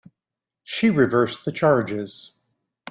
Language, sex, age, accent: English, male, 50-59, United States English